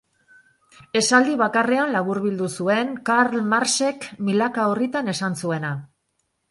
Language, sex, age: Basque, female, 50-59